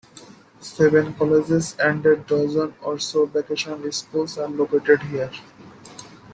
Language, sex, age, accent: English, male, 19-29, United States English